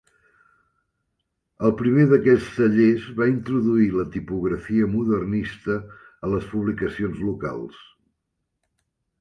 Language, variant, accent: Catalan, Central, balear